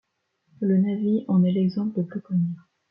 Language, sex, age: French, female, under 19